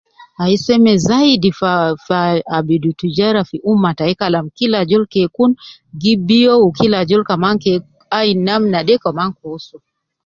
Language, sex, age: Nubi, female, 50-59